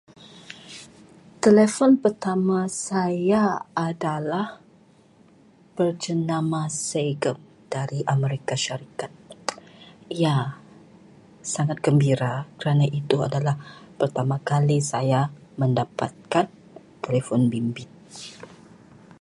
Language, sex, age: Malay, female, 40-49